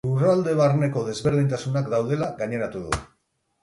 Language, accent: Basque, Mendebalekoa (Araba, Bizkaia, Gipuzkoako mendebaleko herri batzuk)